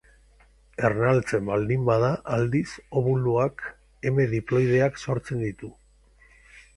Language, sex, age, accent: Basque, male, 50-59, Mendebalekoa (Araba, Bizkaia, Gipuzkoako mendebaleko herri batzuk)